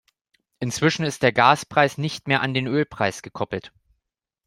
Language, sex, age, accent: German, male, 19-29, Deutschland Deutsch